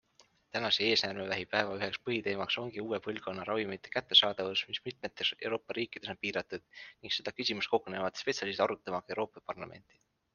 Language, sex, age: Estonian, male, 19-29